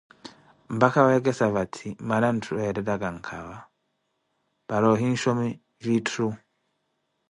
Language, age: Koti, 30-39